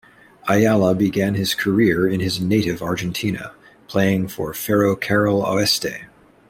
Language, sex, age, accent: English, male, 30-39, United States English